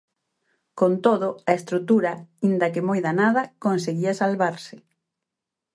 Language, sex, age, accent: Galician, female, 30-39, Oriental (común en zona oriental)